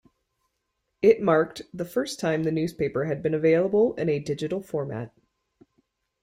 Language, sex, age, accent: English, female, 30-39, United States English